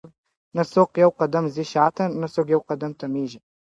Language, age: Pashto, 19-29